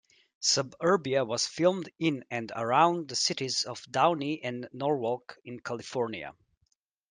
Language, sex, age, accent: English, male, 30-39, United States English